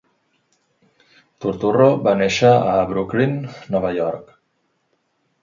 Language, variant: Catalan, Central